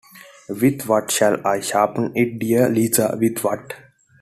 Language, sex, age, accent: English, male, 19-29, India and South Asia (India, Pakistan, Sri Lanka)